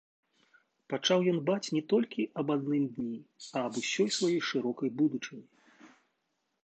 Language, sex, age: Belarusian, male, 40-49